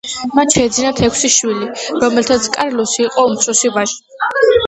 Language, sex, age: Georgian, female, under 19